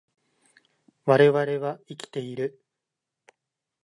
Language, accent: Japanese, 東京